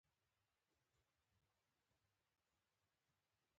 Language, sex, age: Pashto, female, 30-39